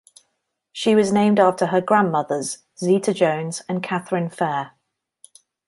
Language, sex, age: English, female, 30-39